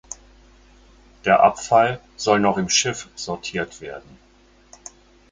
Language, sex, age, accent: German, male, 60-69, Deutschland Deutsch